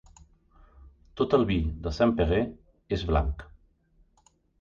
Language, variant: Catalan, Central